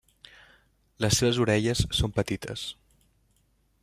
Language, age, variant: Catalan, 19-29, Central